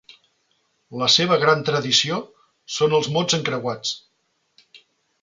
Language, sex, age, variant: Catalan, male, 40-49, Central